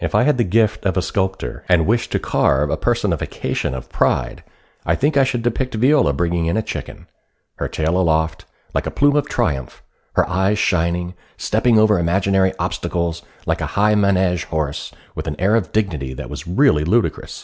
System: none